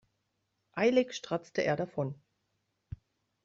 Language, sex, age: German, female, 30-39